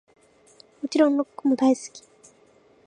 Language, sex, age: Japanese, female, 19-29